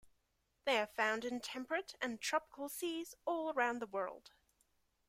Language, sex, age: English, female, 19-29